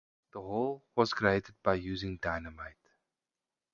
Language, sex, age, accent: English, male, 30-39, Southern African (South Africa, Zimbabwe, Namibia)